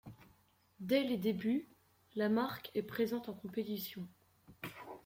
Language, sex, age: French, male, under 19